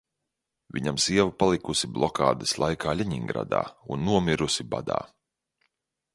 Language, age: Latvian, 30-39